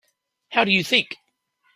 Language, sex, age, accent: English, male, 40-49, Australian English